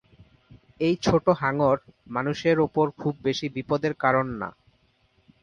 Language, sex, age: Bengali, male, 19-29